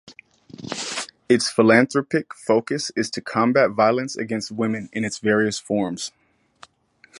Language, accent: English, United States English